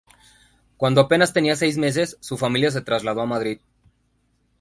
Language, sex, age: Spanish, male, 30-39